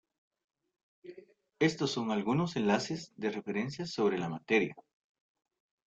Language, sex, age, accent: Spanish, male, 19-29, América central